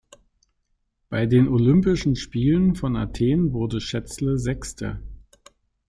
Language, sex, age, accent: German, male, 50-59, Deutschland Deutsch